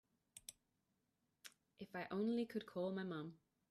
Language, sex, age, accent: English, female, 19-29, England English